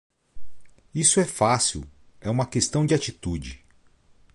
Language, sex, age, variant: Portuguese, male, 30-39, Portuguese (Brasil)